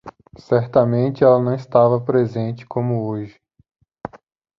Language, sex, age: Portuguese, male, 19-29